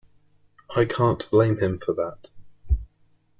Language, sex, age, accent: English, male, 19-29, England English